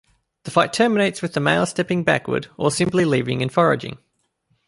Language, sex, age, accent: English, male, 19-29, Australian English